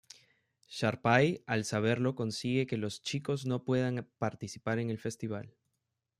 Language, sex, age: Spanish, male, 30-39